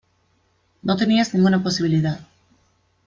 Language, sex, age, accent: Spanish, female, 30-39, España: Centro-Sur peninsular (Madrid, Toledo, Castilla-La Mancha)